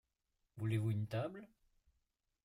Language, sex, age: French, male, 60-69